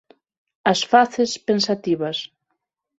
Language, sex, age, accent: Galician, female, 30-39, Normativo (estándar); Neofalante